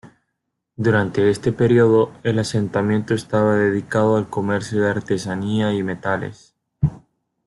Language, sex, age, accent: Spanish, male, 19-29, América central